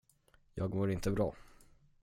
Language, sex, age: Swedish, male, under 19